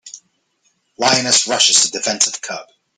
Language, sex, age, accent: English, male, 40-49, United States English